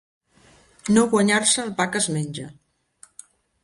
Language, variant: Catalan, Central